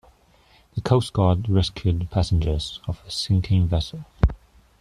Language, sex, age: English, male, 19-29